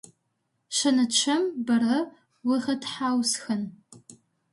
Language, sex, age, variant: Adyghe, female, under 19, Адыгабзэ (Кирил, пстэумэ зэдыряе)